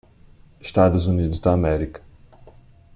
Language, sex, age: Portuguese, male, 19-29